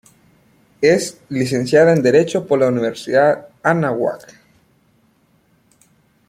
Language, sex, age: Spanish, male, 30-39